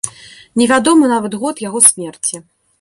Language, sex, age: Belarusian, female, 30-39